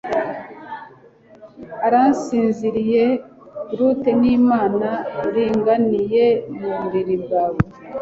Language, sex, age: Kinyarwanda, female, 30-39